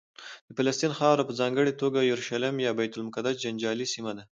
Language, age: Pashto, 19-29